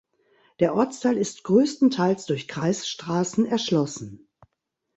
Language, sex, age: German, female, 60-69